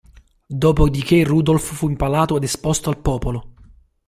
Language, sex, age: Italian, male, 30-39